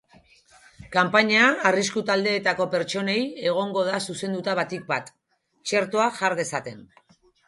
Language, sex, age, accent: Basque, female, 40-49, Erdialdekoa edo Nafarra (Gipuzkoa, Nafarroa)